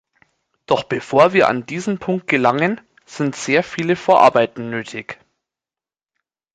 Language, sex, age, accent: German, male, 30-39, Deutschland Deutsch